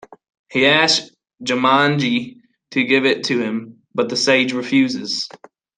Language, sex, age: English, male, 19-29